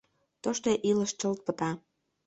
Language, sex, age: Mari, female, under 19